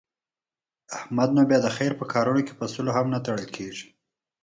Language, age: Pashto, 30-39